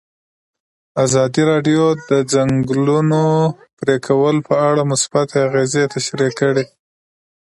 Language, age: Pashto, 30-39